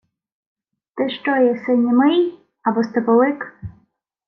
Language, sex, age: Ukrainian, female, 19-29